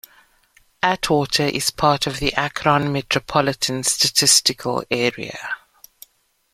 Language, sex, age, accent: English, female, 40-49, Southern African (South Africa, Zimbabwe, Namibia)